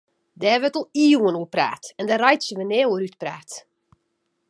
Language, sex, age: Western Frisian, female, 30-39